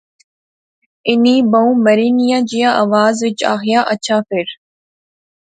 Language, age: Pahari-Potwari, 19-29